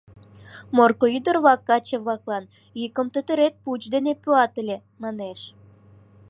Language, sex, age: Mari, female, 19-29